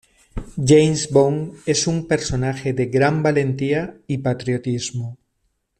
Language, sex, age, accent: Spanish, male, 40-49, España: Norte peninsular (Asturias, Castilla y León, Cantabria, País Vasco, Navarra, Aragón, La Rioja, Guadalajara, Cuenca)